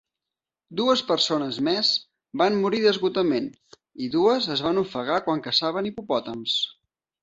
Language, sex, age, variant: Catalan, male, 30-39, Central